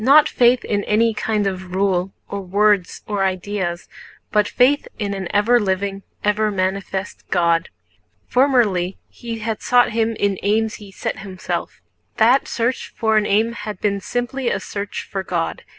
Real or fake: real